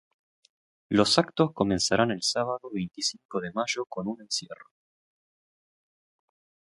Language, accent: Spanish, Rioplatense: Argentina, Uruguay, este de Bolivia, Paraguay